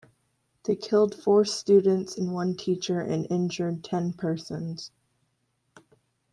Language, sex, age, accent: English, female, under 19, United States English